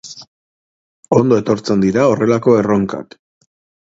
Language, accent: Basque, Erdialdekoa edo Nafarra (Gipuzkoa, Nafarroa)